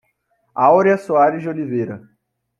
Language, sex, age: Portuguese, male, 19-29